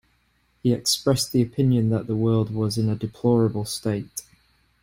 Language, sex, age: English, male, 30-39